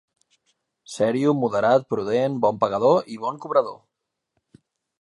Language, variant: Catalan, Central